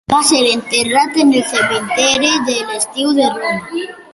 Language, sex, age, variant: Catalan, male, under 19, Central